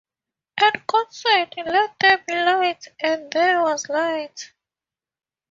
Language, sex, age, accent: English, female, 19-29, Southern African (South Africa, Zimbabwe, Namibia)